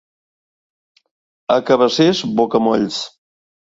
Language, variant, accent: Catalan, Central, central